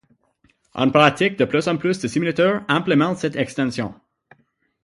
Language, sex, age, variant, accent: French, male, 19-29, Français d'Amérique du Nord, Français du Canada